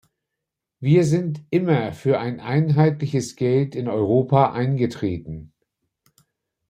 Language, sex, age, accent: German, male, 50-59, Deutschland Deutsch